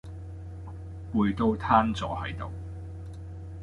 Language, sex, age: Cantonese, male, 30-39